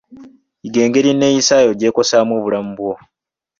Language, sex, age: Ganda, male, 19-29